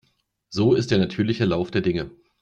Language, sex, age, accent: German, male, 40-49, Deutschland Deutsch